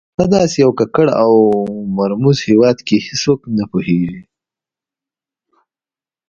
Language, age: Pashto, 19-29